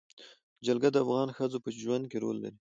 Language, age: Pashto, 19-29